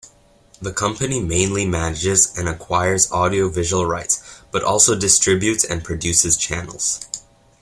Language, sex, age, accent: English, male, under 19, United States English